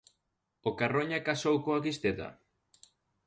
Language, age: Galician, 19-29